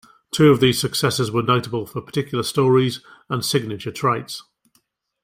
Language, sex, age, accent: English, male, 50-59, England English